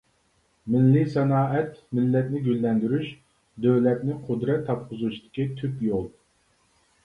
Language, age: Uyghur, 40-49